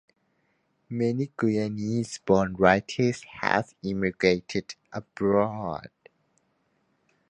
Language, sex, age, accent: English, male, 19-29, Filipino